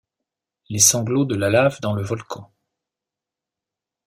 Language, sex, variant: French, male, Français de métropole